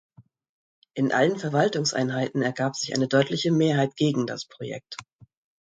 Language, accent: German, Deutschland Deutsch